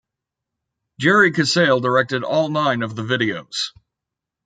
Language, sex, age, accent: English, male, 30-39, United States English